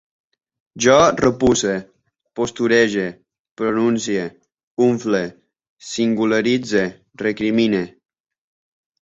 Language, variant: Catalan, Balear